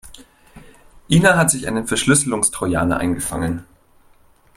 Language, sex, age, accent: German, male, 30-39, Deutschland Deutsch